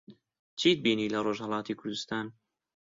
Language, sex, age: Central Kurdish, male, under 19